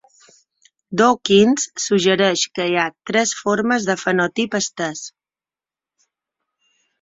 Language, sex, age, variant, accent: Catalan, female, 40-49, Balear, mallorquí; Palma